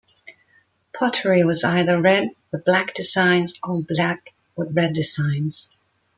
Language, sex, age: English, female, 50-59